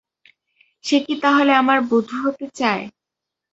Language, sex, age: Bengali, female, under 19